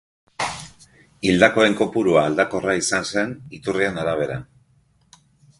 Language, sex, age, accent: Basque, male, 40-49, Mendebalekoa (Araba, Bizkaia, Gipuzkoako mendebaleko herri batzuk)